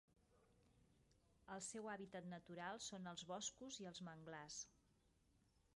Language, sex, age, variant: Catalan, female, 40-49, Septentrional